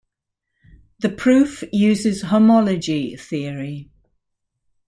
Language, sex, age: English, female, 60-69